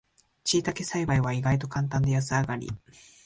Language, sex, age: Japanese, male, 19-29